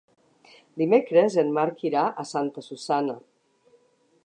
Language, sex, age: Catalan, female, 60-69